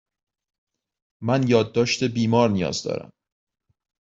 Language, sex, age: Persian, male, 30-39